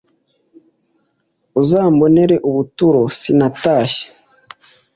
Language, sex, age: Kinyarwanda, male, 19-29